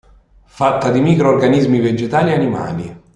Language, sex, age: Italian, male, 19-29